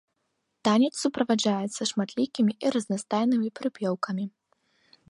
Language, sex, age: Belarusian, female, 19-29